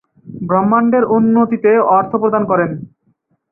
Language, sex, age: Bengali, male, 19-29